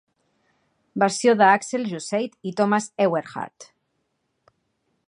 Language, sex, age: Catalan, female, 40-49